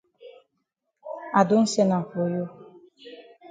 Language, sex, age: Cameroon Pidgin, female, 40-49